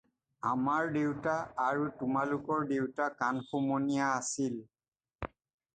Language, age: Assamese, 40-49